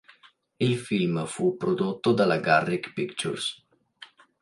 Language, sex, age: Italian, male, 19-29